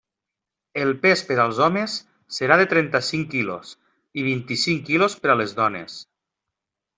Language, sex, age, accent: Catalan, male, 40-49, valencià